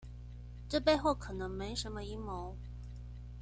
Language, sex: Chinese, female